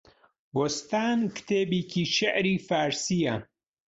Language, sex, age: Central Kurdish, male, 40-49